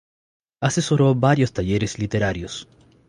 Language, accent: Spanish, Chileno: Chile, Cuyo